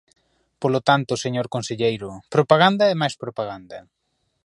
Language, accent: Galician, Oriental (común en zona oriental)